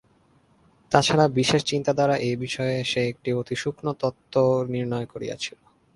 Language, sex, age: Bengali, male, 19-29